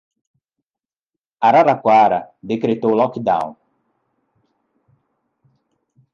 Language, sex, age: Portuguese, male, 19-29